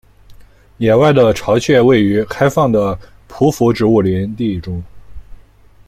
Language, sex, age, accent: Chinese, male, 19-29, 出生地：河南省